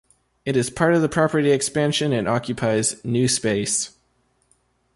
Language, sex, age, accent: English, male, 19-29, United States English